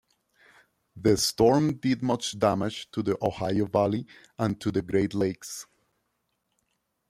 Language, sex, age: English, male, 40-49